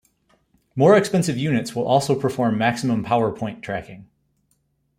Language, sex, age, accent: English, male, 30-39, United States English